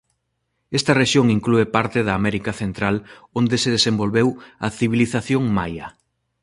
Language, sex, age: Galician, male, 40-49